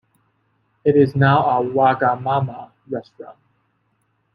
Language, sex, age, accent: English, male, 19-29, Hong Kong English